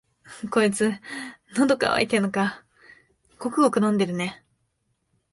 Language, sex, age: Japanese, female, 19-29